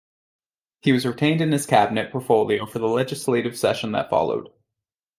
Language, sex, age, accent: English, male, 19-29, United States English